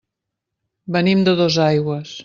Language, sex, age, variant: Catalan, female, 50-59, Central